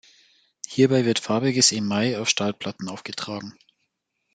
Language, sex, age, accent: German, male, 19-29, Deutschland Deutsch